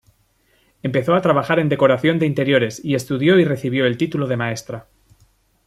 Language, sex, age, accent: Spanish, male, 19-29, España: Norte peninsular (Asturias, Castilla y León, Cantabria, País Vasco, Navarra, Aragón, La Rioja, Guadalajara, Cuenca)